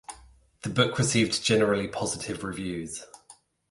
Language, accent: English, England English